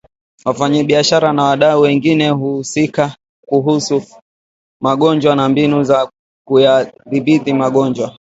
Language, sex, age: Swahili, male, 19-29